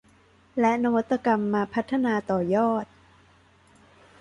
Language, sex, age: Thai, female, 19-29